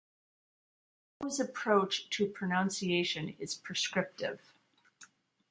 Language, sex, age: English, female, 40-49